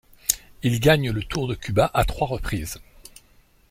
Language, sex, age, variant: French, male, 50-59, Français de métropole